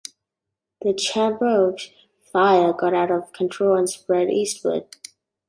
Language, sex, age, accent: English, female, under 19, Australian English